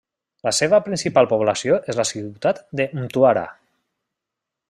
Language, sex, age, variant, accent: Catalan, male, 30-39, Valencià meridional, valencià